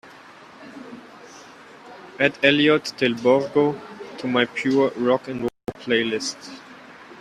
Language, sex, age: English, male, 19-29